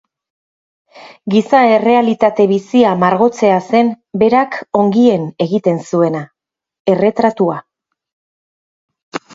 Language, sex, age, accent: Basque, female, 40-49, Erdialdekoa edo Nafarra (Gipuzkoa, Nafarroa)